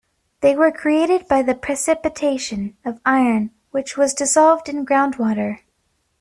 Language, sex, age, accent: English, female, 19-29, United States English